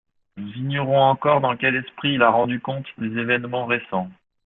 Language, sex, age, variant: French, male, 30-39, Français de métropole